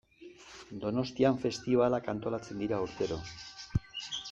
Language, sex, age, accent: Basque, male, 60-69, Erdialdekoa edo Nafarra (Gipuzkoa, Nafarroa)